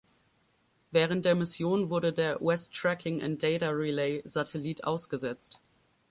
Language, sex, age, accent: German, female, 19-29, Deutschland Deutsch